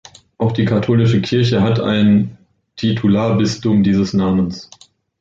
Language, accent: German, Deutschland Deutsch